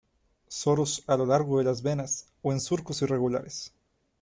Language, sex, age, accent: Spanish, male, 19-29, México